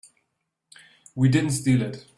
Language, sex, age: English, male, 19-29